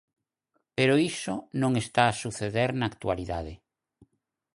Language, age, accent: Galician, 60-69, Normativo (estándar)